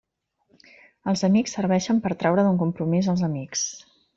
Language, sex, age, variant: Catalan, female, 40-49, Central